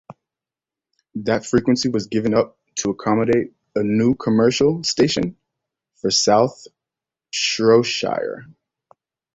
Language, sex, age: English, male, 19-29